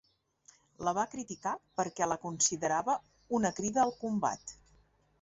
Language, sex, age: Catalan, female, 40-49